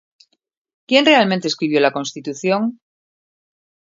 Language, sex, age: Spanish, female, 50-59